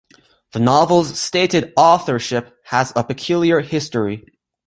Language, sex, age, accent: English, male, under 19, United States English